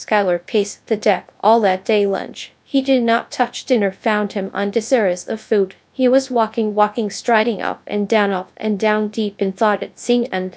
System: TTS, GradTTS